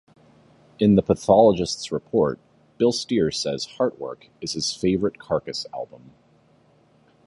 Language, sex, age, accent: English, male, 30-39, United States English